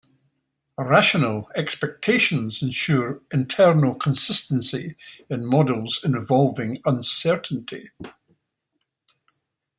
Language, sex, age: English, male, 70-79